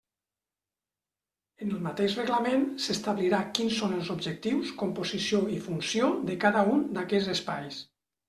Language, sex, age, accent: Catalan, male, 50-59, valencià